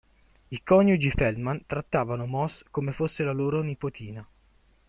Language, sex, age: Italian, male, 19-29